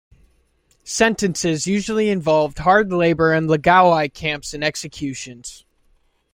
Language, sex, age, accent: English, male, 19-29, United States English